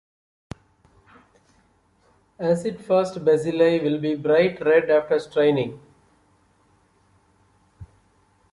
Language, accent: English, India and South Asia (India, Pakistan, Sri Lanka)